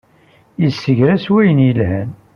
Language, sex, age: Kabyle, male, 40-49